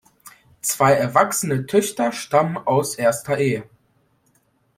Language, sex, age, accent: German, male, 19-29, Polnisch Deutsch